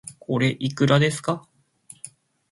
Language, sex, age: Japanese, male, 19-29